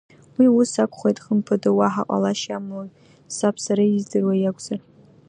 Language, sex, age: Abkhazian, female, under 19